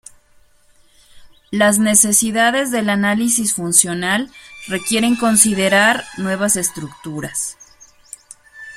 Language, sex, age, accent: Spanish, female, 40-49, México